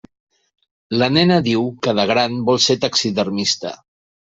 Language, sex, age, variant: Catalan, male, 40-49, Central